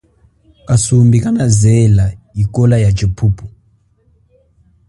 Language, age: Chokwe, 19-29